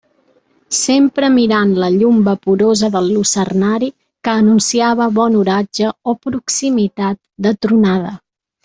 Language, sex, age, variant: Catalan, female, 40-49, Central